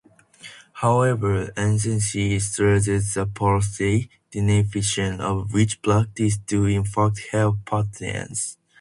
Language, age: English, under 19